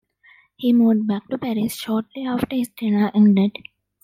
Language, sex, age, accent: English, female, 19-29, India and South Asia (India, Pakistan, Sri Lanka)